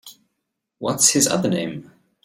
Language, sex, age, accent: English, male, 30-39, Southern African (South Africa, Zimbabwe, Namibia)